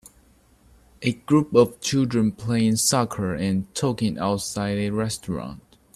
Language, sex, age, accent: English, male, 30-39, Hong Kong English